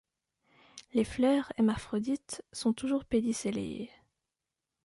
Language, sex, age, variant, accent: French, female, 19-29, Français d'Europe, Français de Suisse